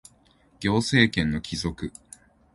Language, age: Japanese, 19-29